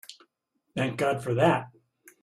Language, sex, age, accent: English, male, 70-79, United States English